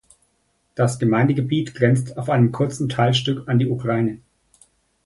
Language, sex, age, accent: German, male, 30-39, Deutschland Deutsch